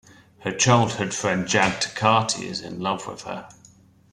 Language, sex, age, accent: English, male, 40-49, England English